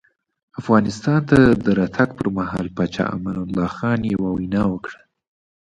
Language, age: Pashto, 19-29